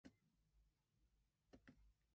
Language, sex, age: English, female, under 19